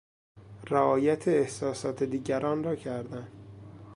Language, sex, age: Persian, male, 19-29